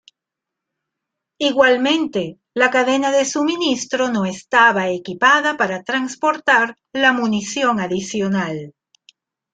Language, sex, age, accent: Spanish, female, 50-59, Caribe: Cuba, Venezuela, Puerto Rico, República Dominicana, Panamá, Colombia caribeña, México caribeño, Costa del golfo de México